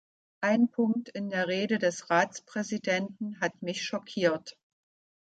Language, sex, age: German, female, 60-69